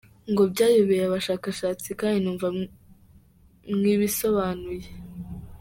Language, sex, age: Kinyarwanda, female, under 19